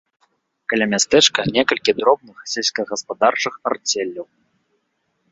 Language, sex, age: Belarusian, male, 19-29